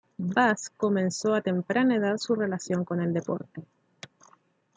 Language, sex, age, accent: Spanish, female, 30-39, Chileno: Chile, Cuyo